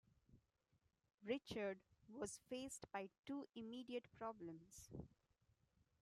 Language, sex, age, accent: English, female, 19-29, India and South Asia (India, Pakistan, Sri Lanka)